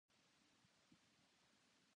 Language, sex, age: Japanese, female, under 19